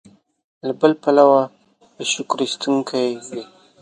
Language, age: Pashto, 19-29